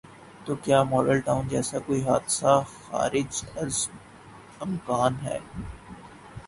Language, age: Urdu, 19-29